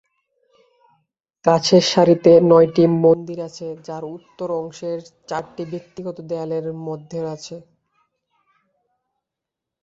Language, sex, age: Bengali, male, under 19